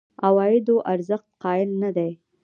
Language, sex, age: Pashto, female, 19-29